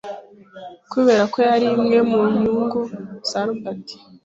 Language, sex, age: Kinyarwanda, female, 19-29